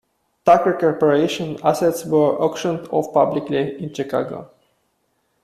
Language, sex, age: English, male, 30-39